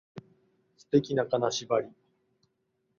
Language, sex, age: Japanese, male, 40-49